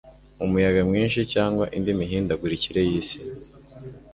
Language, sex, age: Kinyarwanda, male, 19-29